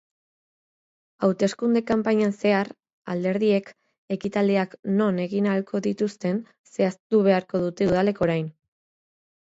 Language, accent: Basque, Erdialdekoa edo Nafarra (Gipuzkoa, Nafarroa)